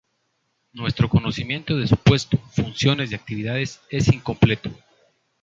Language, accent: Spanish, América central